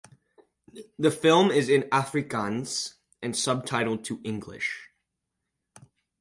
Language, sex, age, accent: English, male, under 19, United States English